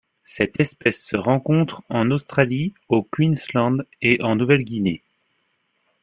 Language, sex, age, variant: French, male, 30-39, Français de métropole